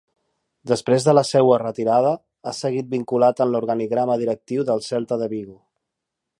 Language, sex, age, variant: Catalan, male, 30-39, Central